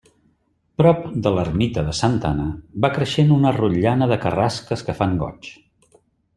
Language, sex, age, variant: Catalan, male, 50-59, Central